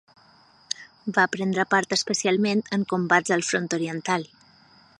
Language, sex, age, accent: Catalan, female, 30-39, balear; central